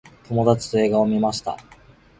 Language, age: Japanese, 19-29